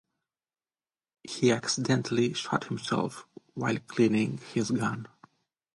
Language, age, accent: English, 30-39, Eastern European